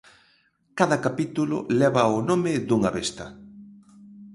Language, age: Galician, 50-59